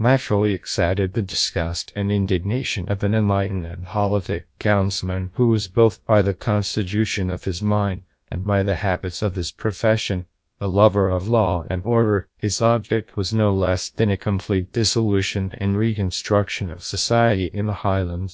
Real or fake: fake